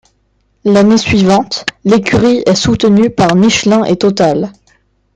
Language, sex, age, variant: French, male, under 19, Français de métropole